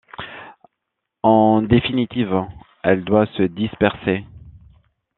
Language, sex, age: French, male, 30-39